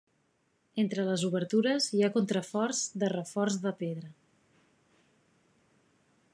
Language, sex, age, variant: Catalan, female, 40-49, Central